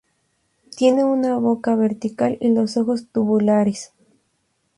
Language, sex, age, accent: Spanish, female, under 19, México